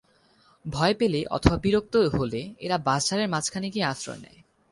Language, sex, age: Bengali, male, 19-29